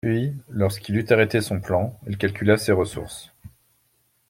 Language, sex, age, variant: French, male, 19-29, Français de métropole